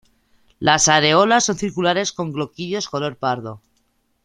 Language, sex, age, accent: Spanish, male, 30-39, España: Centro-Sur peninsular (Madrid, Toledo, Castilla-La Mancha)